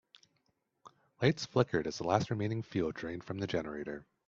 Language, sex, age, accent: English, male, 19-29, Canadian English